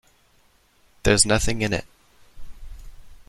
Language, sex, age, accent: English, male, 19-29, United States English